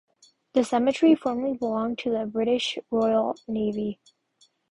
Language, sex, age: English, female, under 19